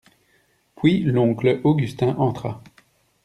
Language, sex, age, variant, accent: French, male, 30-39, Français d'Europe, Français de Belgique